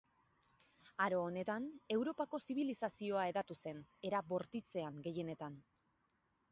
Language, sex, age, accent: Basque, female, 19-29, Erdialdekoa edo Nafarra (Gipuzkoa, Nafarroa)